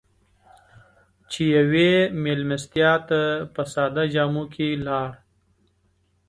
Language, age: Pashto, 30-39